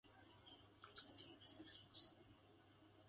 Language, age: English, 19-29